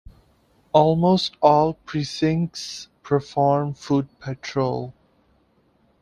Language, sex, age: English, male, 19-29